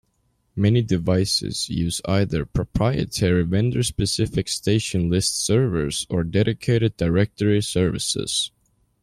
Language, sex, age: English, male, 19-29